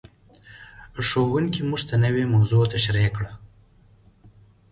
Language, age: Pashto, 30-39